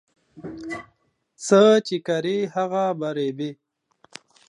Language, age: Pashto, 19-29